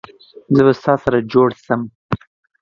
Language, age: Pashto, 19-29